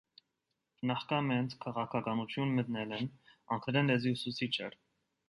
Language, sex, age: Armenian, male, 19-29